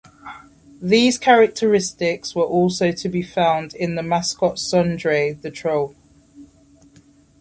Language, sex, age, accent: English, male, 30-39, England English